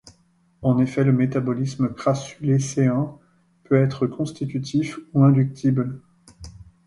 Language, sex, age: French, male, 50-59